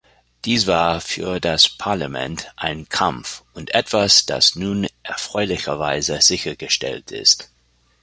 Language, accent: German, Deutschland Deutsch